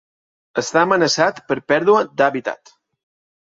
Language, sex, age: Catalan, male, 40-49